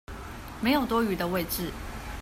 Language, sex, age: Chinese, female, 30-39